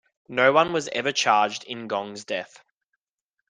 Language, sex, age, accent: English, male, 19-29, Australian English